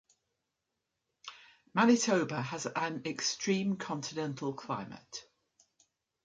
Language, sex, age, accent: English, female, 60-69, England English